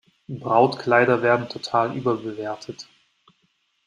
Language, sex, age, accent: German, male, 19-29, Deutschland Deutsch